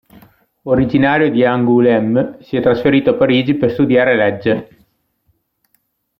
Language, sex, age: Italian, male, 30-39